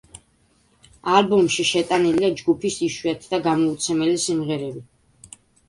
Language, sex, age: Georgian, male, under 19